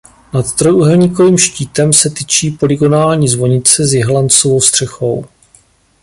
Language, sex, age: Czech, male, 40-49